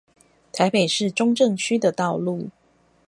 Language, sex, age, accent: Chinese, female, 40-49, 出生地：臺北市